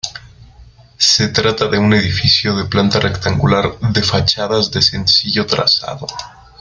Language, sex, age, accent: Spanish, male, 19-29, México